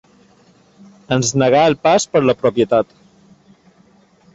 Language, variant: Catalan, Balear